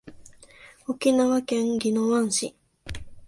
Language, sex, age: Japanese, female, 19-29